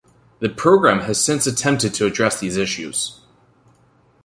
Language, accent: English, United States English